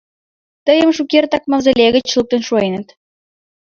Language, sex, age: Mari, female, 19-29